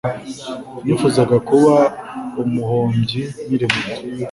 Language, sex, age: Kinyarwanda, male, 19-29